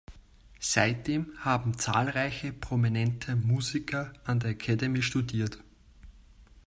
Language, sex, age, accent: German, male, 19-29, Österreichisches Deutsch